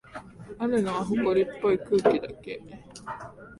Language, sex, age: Japanese, female, 19-29